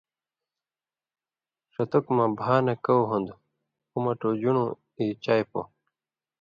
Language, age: Indus Kohistani, 19-29